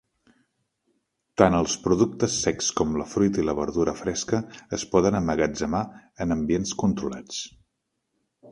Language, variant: Catalan, Central